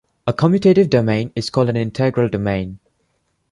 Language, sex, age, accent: English, male, 19-29, India and South Asia (India, Pakistan, Sri Lanka)